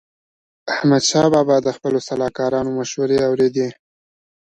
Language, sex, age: Pashto, male, 19-29